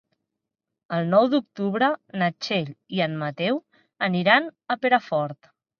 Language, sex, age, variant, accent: Catalan, female, 30-39, Central, central